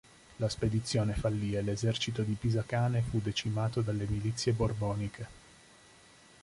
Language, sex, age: Italian, male, 30-39